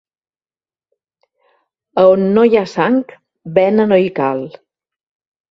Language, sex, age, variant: Catalan, female, 60-69, Central